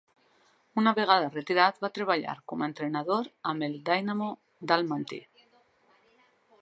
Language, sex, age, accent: Catalan, female, 40-49, valencià